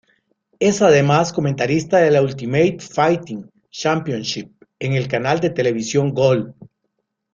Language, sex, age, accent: Spanish, male, 50-59, América central